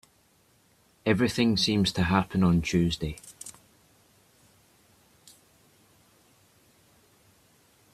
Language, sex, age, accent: English, male, under 19, Scottish English